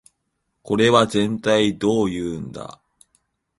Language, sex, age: Japanese, male, 19-29